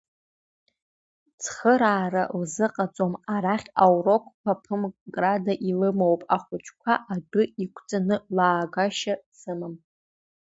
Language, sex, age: Abkhazian, female, under 19